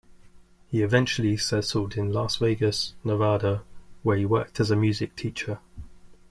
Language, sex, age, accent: English, male, 30-39, England English